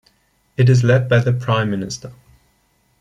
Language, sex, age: English, male, 19-29